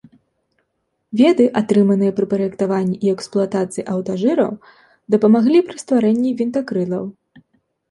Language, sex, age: Belarusian, female, 19-29